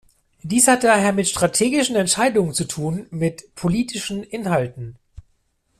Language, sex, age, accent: German, male, 40-49, Deutschland Deutsch